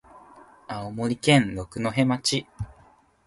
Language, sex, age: Japanese, male, 19-29